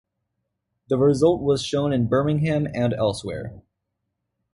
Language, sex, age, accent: English, male, under 19, United States English